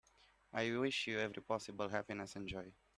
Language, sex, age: English, male, 19-29